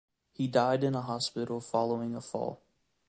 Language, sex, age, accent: English, male, 19-29, United States English